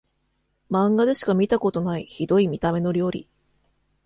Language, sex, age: Japanese, female, 40-49